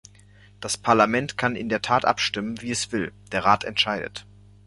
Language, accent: German, Deutschland Deutsch